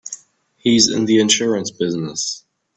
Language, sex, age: English, male, 19-29